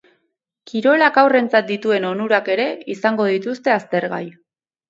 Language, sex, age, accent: Basque, female, 19-29, Mendebalekoa (Araba, Bizkaia, Gipuzkoako mendebaleko herri batzuk)